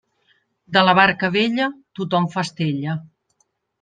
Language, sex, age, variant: Catalan, female, 50-59, Central